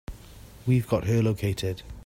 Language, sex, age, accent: English, male, 30-39, Welsh English